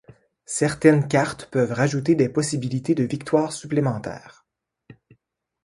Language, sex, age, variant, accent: French, male, 40-49, Français d'Amérique du Nord, Français du Canada